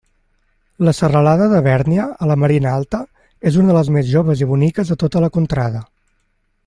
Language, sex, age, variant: Catalan, male, 19-29, Central